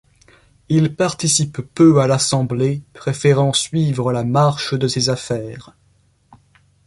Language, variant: French, Français de métropole